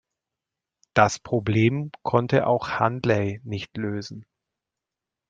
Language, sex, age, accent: German, male, 30-39, Deutschland Deutsch